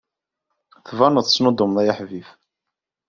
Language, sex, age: Kabyle, male, 19-29